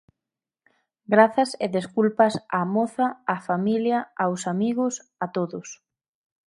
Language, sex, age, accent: Galician, female, 19-29, Central (gheada); Normativo (estándar)